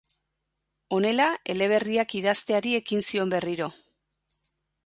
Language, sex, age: Basque, female, 40-49